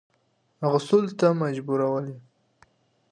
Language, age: Pashto, 19-29